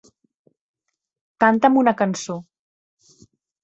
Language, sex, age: Catalan, female, 30-39